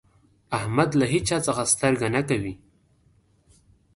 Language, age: Pashto, 19-29